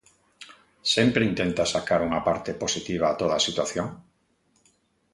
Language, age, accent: Galician, 50-59, Atlántico (seseo e gheada)